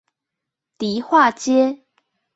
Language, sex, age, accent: Chinese, female, 19-29, 出生地：桃園市